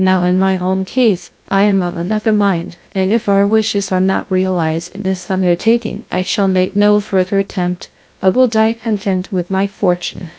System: TTS, GlowTTS